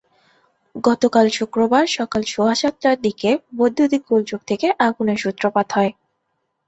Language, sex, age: Bengali, female, 19-29